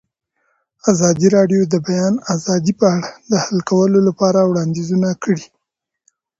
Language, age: Pashto, 19-29